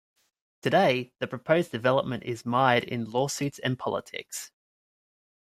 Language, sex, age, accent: English, male, 19-29, Australian English